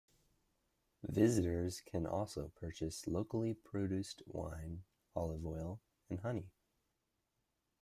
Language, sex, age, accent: English, male, under 19, United States English